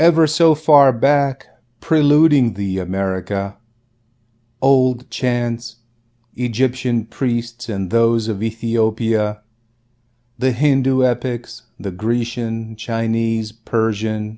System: none